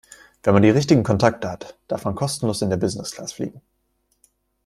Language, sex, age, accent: German, male, 19-29, Deutschland Deutsch